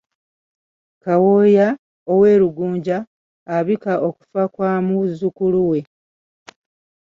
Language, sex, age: Ganda, female, 50-59